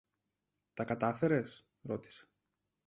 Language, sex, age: Greek, male, 19-29